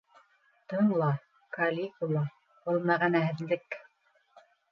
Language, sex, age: Bashkir, female, 40-49